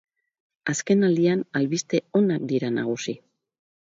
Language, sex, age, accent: Basque, female, 60-69, Mendebalekoa (Araba, Bizkaia, Gipuzkoako mendebaleko herri batzuk)